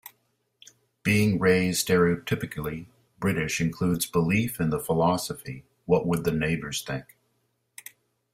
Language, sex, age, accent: English, male, 60-69, United States English